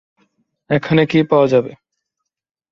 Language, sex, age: Bengali, male, under 19